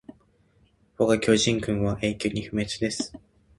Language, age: Japanese, 19-29